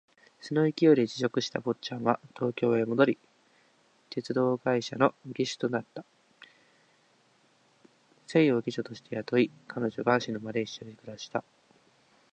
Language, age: Japanese, 19-29